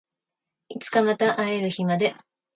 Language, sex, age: Japanese, female, 40-49